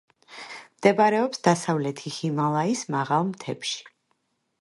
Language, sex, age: Georgian, female, 40-49